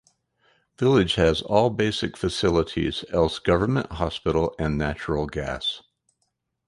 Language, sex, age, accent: English, male, 50-59, United States English